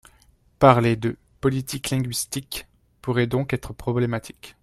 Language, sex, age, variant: French, male, 19-29, Français de métropole